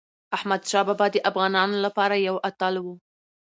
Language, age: Pashto, 19-29